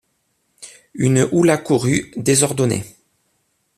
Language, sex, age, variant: French, male, 30-39, Français de métropole